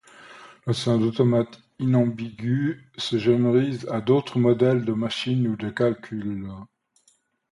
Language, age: French, 50-59